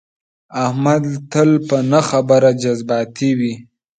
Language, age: Pashto, under 19